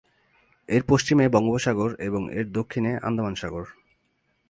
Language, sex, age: Bengali, male, 19-29